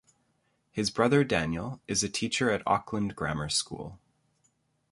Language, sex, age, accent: English, male, 30-39, Canadian English